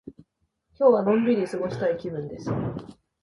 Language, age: Japanese, 19-29